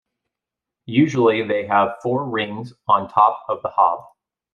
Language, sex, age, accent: English, male, 30-39, United States English